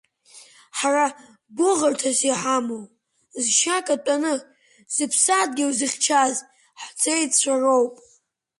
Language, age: Abkhazian, under 19